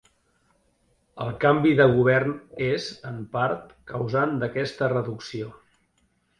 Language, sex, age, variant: Catalan, male, 50-59, Central